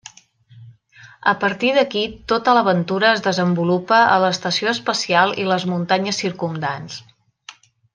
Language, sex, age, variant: Catalan, female, 30-39, Central